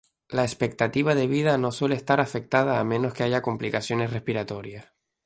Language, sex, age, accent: Spanish, male, 19-29, España: Islas Canarias